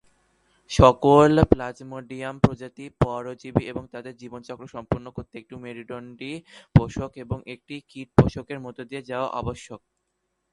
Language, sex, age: Bengali, male, under 19